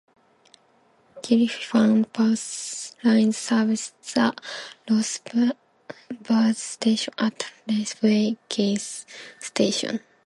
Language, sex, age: English, female, 19-29